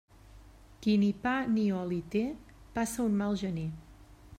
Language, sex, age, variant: Catalan, female, 40-49, Central